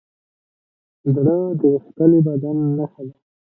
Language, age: Pashto, 19-29